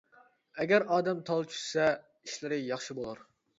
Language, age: Uyghur, 19-29